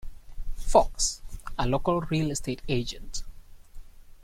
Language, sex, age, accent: English, male, 19-29, England English